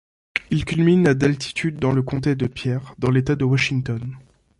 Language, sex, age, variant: French, male, under 19, Français de métropole